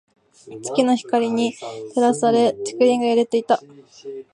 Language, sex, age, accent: Japanese, female, 19-29, 東京